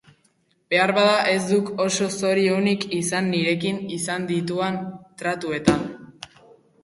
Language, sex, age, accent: Basque, female, 90+, Erdialdekoa edo Nafarra (Gipuzkoa, Nafarroa)